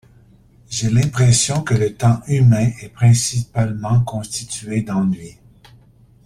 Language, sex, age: French, male, 60-69